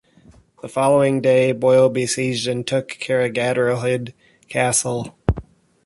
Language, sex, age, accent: English, male, 30-39, United States English